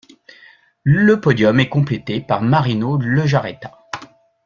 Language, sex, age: French, male, 60-69